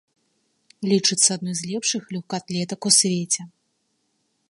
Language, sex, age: Belarusian, female, 30-39